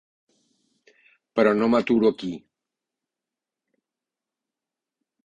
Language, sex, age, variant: Catalan, male, 60-69, Nord-Occidental